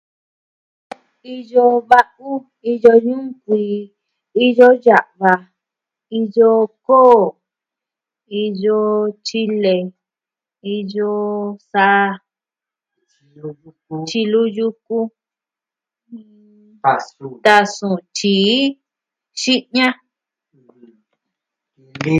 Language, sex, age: Southwestern Tlaxiaco Mixtec, female, 60-69